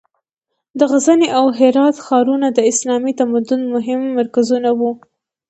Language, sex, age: Pashto, female, under 19